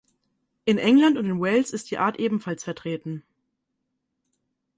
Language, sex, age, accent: German, female, 19-29, Deutschland Deutsch